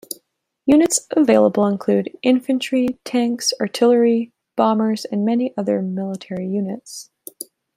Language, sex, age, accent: English, female, 19-29, Canadian English